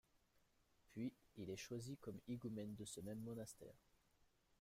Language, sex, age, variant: French, male, 30-39, Français de métropole